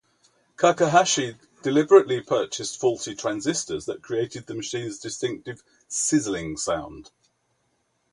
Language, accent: English, England English